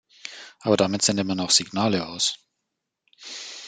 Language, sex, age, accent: German, male, 19-29, Deutschland Deutsch